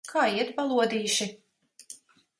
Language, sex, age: Latvian, female, 50-59